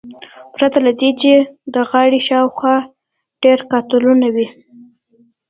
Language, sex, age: Pashto, female, under 19